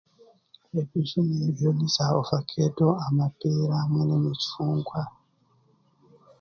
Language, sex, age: Chiga, male, 30-39